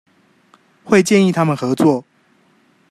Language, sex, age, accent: Chinese, male, 30-39, 出生地：高雄市